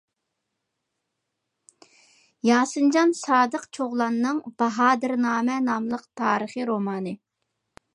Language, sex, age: Uyghur, female, 40-49